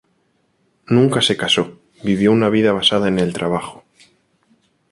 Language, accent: Spanish, España: Centro-Sur peninsular (Madrid, Toledo, Castilla-La Mancha)